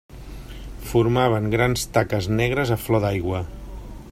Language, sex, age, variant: Catalan, male, 50-59, Central